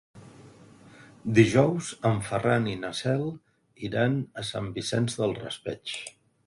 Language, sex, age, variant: Catalan, male, 60-69, Central